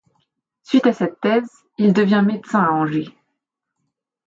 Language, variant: French, Français de métropole